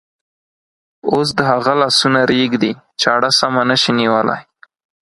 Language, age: Pashto, 19-29